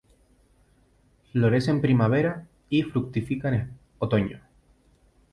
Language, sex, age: Spanish, male, 19-29